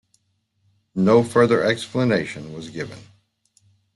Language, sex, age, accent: English, male, 60-69, United States English